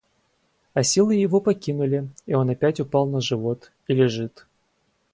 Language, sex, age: Russian, male, 19-29